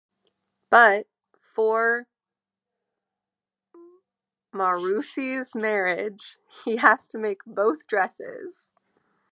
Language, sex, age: English, female, 30-39